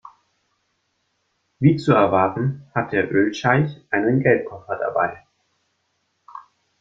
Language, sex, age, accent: German, male, 19-29, Deutschland Deutsch